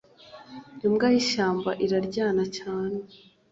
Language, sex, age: Kinyarwanda, female, 19-29